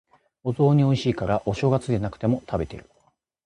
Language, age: Japanese, 30-39